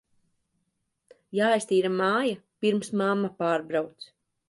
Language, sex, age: Latvian, female, 30-39